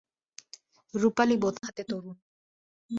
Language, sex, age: Bengali, female, 19-29